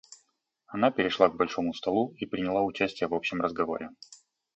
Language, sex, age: Russian, male, 30-39